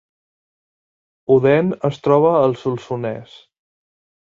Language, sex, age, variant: Catalan, male, 30-39, Central